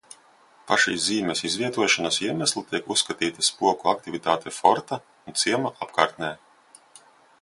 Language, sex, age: Latvian, male, 30-39